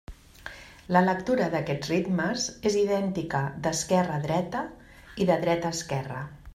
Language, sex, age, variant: Catalan, female, 50-59, Central